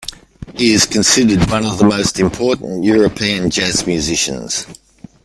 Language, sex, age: English, male, 60-69